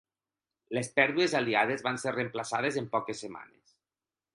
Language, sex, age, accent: Catalan, male, 40-49, valencià